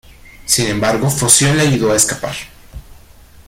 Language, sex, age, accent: Spanish, male, 19-29, México